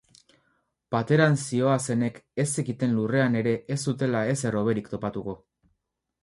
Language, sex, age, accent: Basque, male, 19-29, Mendebalekoa (Araba, Bizkaia, Gipuzkoako mendebaleko herri batzuk)